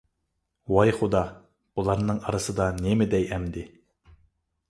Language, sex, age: Uyghur, male, 19-29